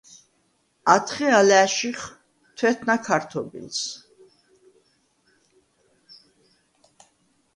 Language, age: Svan, 40-49